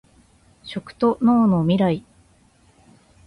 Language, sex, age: Japanese, female, 40-49